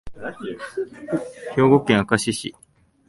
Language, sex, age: Japanese, male, 19-29